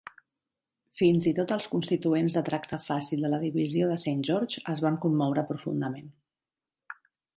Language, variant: Catalan, Central